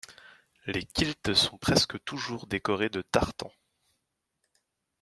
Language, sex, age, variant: French, male, 19-29, Français de métropole